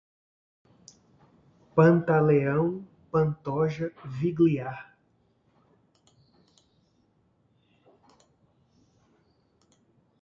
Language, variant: Portuguese, Portuguese (Brasil)